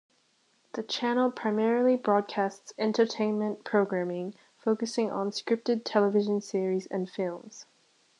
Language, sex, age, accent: English, female, under 19, United States English